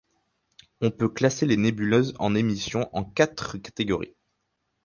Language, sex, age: French, male, 19-29